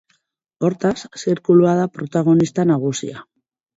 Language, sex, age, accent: Basque, female, 40-49, Mendebalekoa (Araba, Bizkaia, Gipuzkoako mendebaleko herri batzuk)